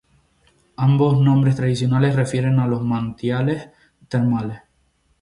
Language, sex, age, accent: Spanish, male, 19-29, España: Islas Canarias